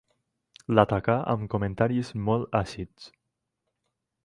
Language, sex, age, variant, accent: Catalan, male, 19-29, Nord-Occidental, Lleidatà